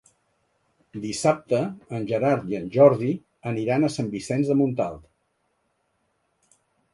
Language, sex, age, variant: Catalan, male, 60-69, Central